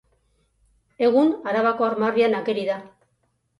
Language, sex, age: Basque, female, 50-59